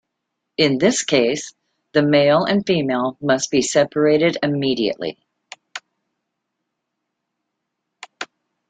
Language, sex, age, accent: English, female, 60-69, United States English